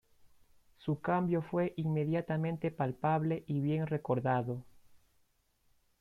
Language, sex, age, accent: Spanish, male, 19-29, Andino-Pacífico: Colombia, Perú, Ecuador, oeste de Bolivia y Venezuela andina